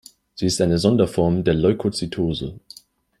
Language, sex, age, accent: German, male, 19-29, Deutschland Deutsch